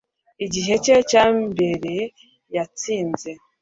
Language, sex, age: Kinyarwanda, female, 40-49